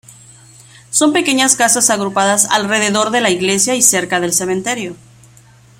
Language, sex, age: Spanish, female, 30-39